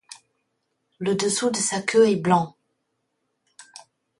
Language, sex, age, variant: French, female, 50-59, Français de métropole